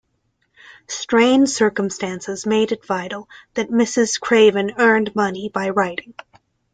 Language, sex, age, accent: English, female, 19-29, United States English